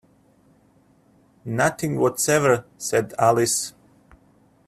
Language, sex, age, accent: English, male, 40-49, Australian English